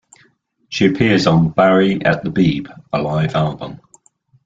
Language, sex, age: English, male, 60-69